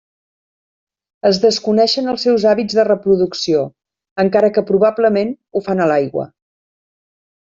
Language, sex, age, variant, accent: Catalan, female, 50-59, Central, central